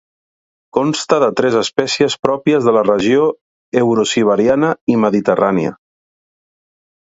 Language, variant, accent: Catalan, Central, central